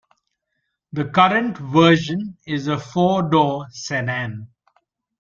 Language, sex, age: English, male, 50-59